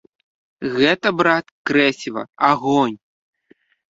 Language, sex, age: Belarusian, male, 30-39